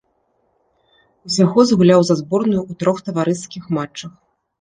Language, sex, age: Belarusian, female, 30-39